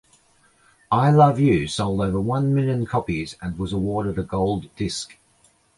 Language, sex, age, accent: English, male, 40-49, Australian English